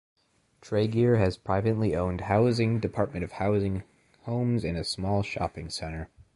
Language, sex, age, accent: English, male, 19-29, United States English